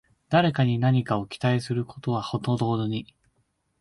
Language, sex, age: Japanese, male, 19-29